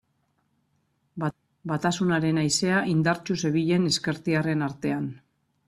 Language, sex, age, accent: Basque, female, 40-49, Mendebalekoa (Araba, Bizkaia, Gipuzkoako mendebaleko herri batzuk)